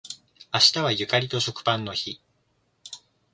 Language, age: Japanese, 19-29